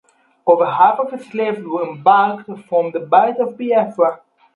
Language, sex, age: English, male, 19-29